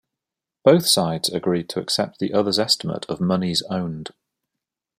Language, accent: English, England English